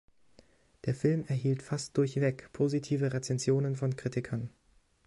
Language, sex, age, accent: German, male, 19-29, Deutschland Deutsch